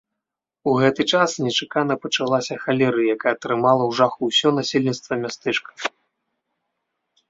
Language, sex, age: Belarusian, male, 30-39